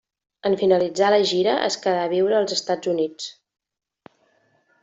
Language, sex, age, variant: Catalan, female, 40-49, Central